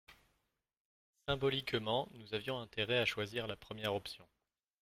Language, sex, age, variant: French, male, 19-29, Français de métropole